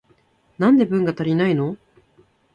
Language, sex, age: Japanese, female, 19-29